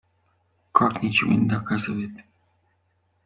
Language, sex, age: Russian, male, 19-29